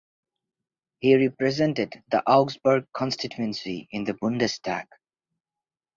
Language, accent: English, India and South Asia (India, Pakistan, Sri Lanka)